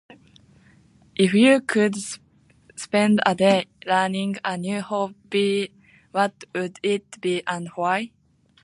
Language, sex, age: English, female, 19-29